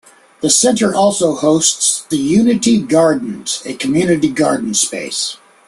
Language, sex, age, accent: English, male, 50-59, United States English